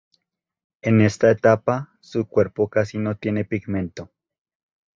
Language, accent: Spanish, Andino-Pacífico: Colombia, Perú, Ecuador, oeste de Bolivia y Venezuela andina